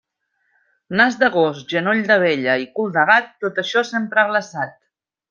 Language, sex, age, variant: Catalan, female, 50-59, Central